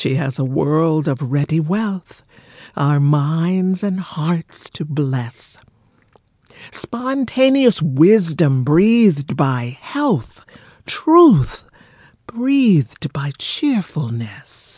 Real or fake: real